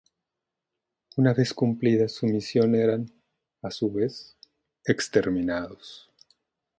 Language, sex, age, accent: Spanish, male, 40-49, México